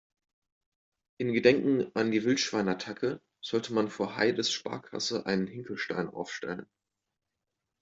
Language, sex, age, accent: German, male, 19-29, Deutschland Deutsch